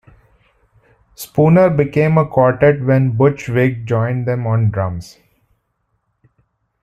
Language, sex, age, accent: English, male, 30-39, India and South Asia (India, Pakistan, Sri Lanka)